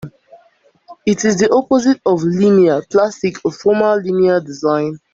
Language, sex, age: English, female, 19-29